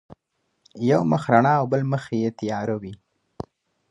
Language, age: Pashto, 19-29